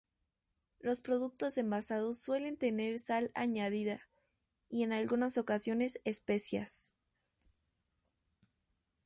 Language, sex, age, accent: Spanish, female, under 19, México